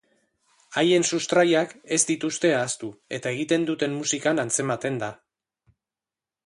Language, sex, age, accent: Basque, male, 40-49, Erdialdekoa edo Nafarra (Gipuzkoa, Nafarroa)